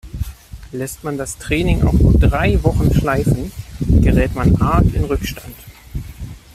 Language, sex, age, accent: German, male, 30-39, Deutschland Deutsch